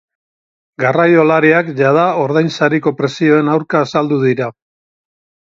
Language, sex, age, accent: Basque, male, 60-69, Mendebalekoa (Araba, Bizkaia, Gipuzkoako mendebaleko herri batzuk)